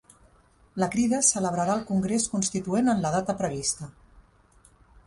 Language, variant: Catalan, Central